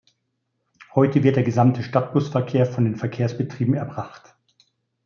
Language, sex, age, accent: German, male, 50-59, Deutschland Deutsch